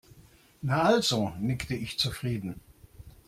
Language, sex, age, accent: German, male, 60-69, Deutschland Deutsch